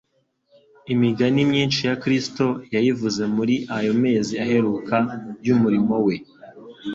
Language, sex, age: Kinyarwanda, male, 19-29